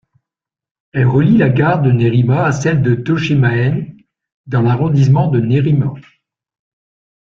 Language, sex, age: French, male, 60-69